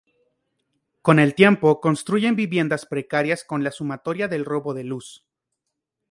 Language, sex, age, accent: Spanish, male, 19-29, México